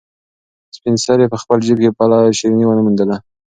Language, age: Pashto, 19-29